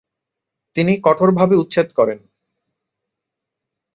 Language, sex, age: Bengali, male, 19-29